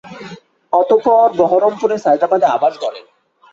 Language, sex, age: Bengali, male, 19-29